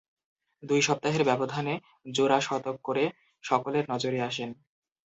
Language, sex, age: Bengali, male, 19-29